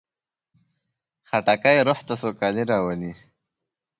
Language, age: Pashto, under 19